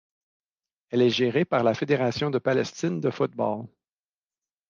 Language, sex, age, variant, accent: French, male, 50-59, Français d'Amérique du Nord, Français du Canada